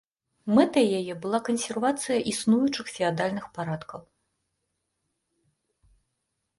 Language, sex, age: Belarusian, female, 30-39